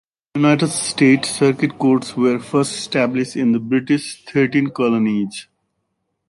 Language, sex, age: English, male, 40-49